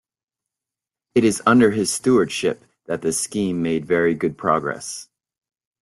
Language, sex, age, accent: English, male, 40-49, United States English